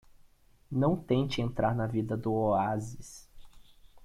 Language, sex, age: Portuguese, male, 30-39